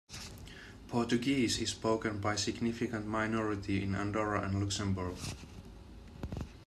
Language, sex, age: English, male, 40-49